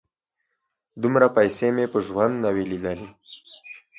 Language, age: Pashto, 19-29